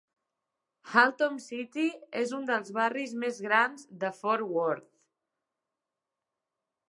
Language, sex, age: Catalan, female, 30-39